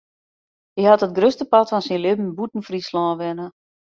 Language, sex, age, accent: Western Frisian, female, 40-49, Wâldfrysk